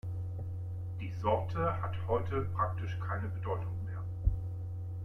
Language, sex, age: German, male, 50-59